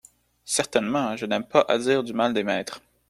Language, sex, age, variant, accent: French, male, 19-29, Français d'Amérique du Nord, Français du Canada